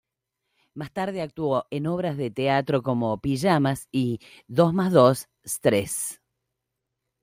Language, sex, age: Spanish, female, 50-59